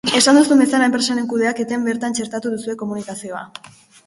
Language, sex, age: Basque, female, under 19